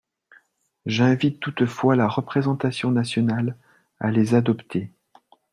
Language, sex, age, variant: French, male, 40-49, Français de métropole